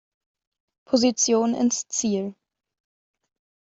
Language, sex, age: German, female, under 19